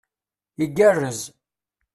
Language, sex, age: Kabyle, male, 30-39